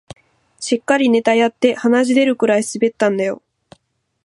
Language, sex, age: Japanese, female, 19-29